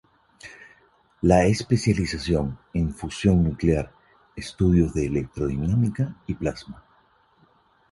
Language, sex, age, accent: Spanish, male, 50-59, Andino-Pacífico: Colombia, Perú, Ecuador, oeste de Bolivia y Venezuela andina